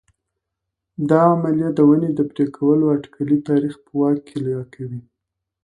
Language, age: Pashto, 19-29